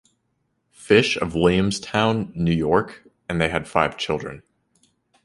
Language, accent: English, United States English